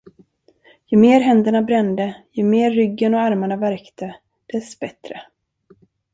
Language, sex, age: Swedish, female, 40-49